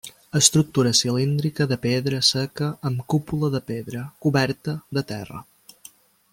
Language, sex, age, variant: Catalan, male, 19-29, Balear